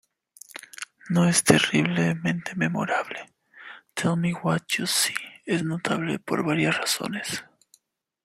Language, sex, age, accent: Spanish, male, 30-39, México